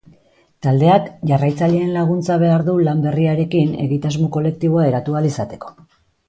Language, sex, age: Basque, female, 40-49